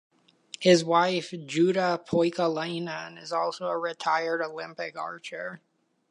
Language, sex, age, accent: English, male, 19-29, United States English